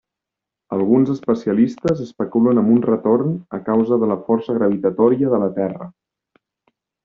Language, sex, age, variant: Catalan, male, 19-29, Central